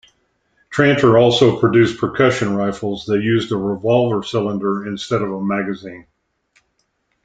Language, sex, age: English, male, 60-69